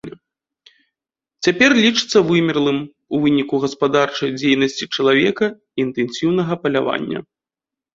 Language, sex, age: Belarusian, male, 30-39